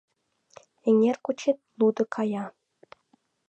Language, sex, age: Mari, female, 19-29